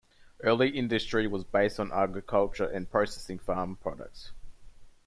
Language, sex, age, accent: English, male, 19-29, Australian English